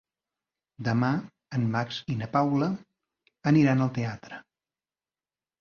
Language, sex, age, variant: Catalan, male, 40-49, Central